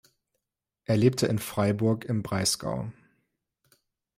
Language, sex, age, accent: German, male, 19-29, Deutschland Deutsch